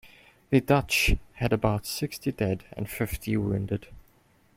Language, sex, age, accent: English, male, 19-29, Southern African (South Africa, Zimbabwe, Namibia)